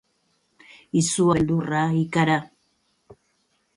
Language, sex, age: Basque, female, 50-59